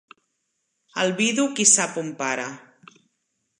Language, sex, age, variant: Catalan, female, 30-39, Central